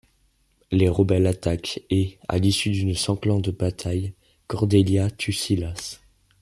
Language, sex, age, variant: French, male, under 19, Français de métropole